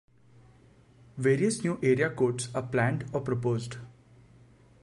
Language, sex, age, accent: English, male, 19-29, India and South Asia (India, Pakistan, Sri Lanka)